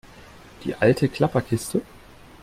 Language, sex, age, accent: German, male, 30-39, Deutschland Deutsch